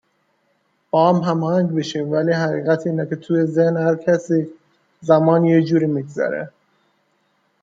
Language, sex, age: Persian, male, 19-29